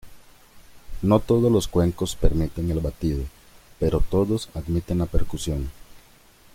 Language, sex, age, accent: Spanish, male, 19-29, América central